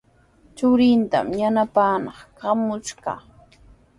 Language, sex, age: Sihuas Ancash Quechua, female, 19-29